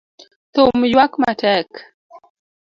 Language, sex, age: Luo (Kenya and Tanzania), female, 30-39